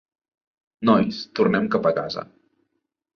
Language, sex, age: Catalan, male, 19-29